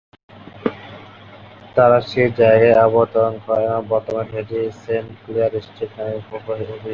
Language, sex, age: Bengali, male, under 19